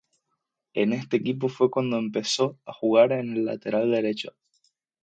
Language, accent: Spanish, España: Islas Canarias